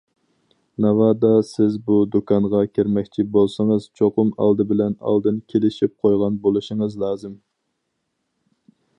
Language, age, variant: Uyghur, 30-39, ئۇيغۇر تىلى